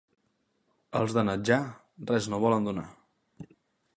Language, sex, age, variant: Catalan, male, under 19, Central